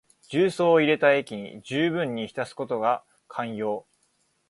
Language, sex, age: Japanese, male, 19-29